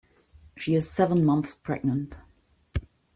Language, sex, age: English, female, 50-59